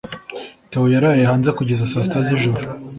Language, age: Kinyarwanda, 19-29